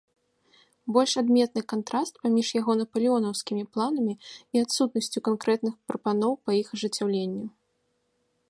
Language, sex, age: Belarusian, female, 19-29